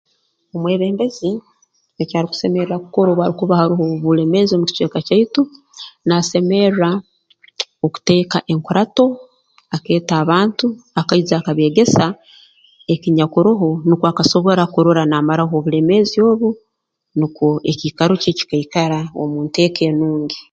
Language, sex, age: Tooro, female, 50-59